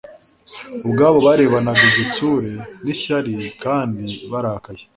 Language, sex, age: Kinyarwanda, male, 19-29